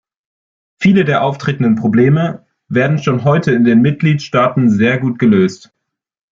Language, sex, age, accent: German, male, under 19, Deutschland Deutsch